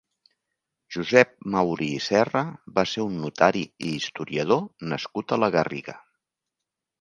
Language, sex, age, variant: Catalan, male, 60-69, Central